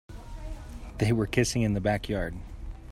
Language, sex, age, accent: English, male, 30-39, United States English